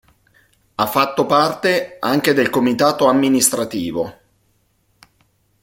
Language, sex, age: Italian, male, 40-49